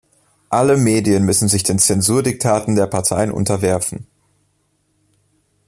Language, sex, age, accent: German, male, 19-29, Deutschland Deutsch